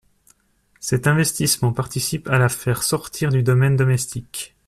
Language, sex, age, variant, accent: French, male, 40-49, Français d'Europe, Français de Suisse